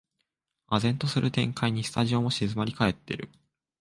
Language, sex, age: Japanese, male, 19-29